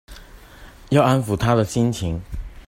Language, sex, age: Chinese, male, 19-29